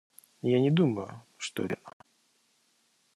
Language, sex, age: Russian, male, 19-29